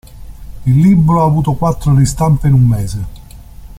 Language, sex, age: Italian, male, 60-69